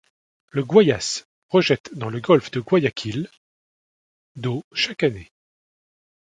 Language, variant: French, Français de métropole